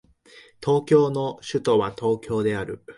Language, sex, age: Japanese, male, 19-29